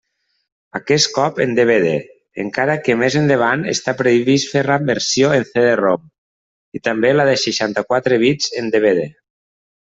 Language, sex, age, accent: Catalan, male, 40-49, valencià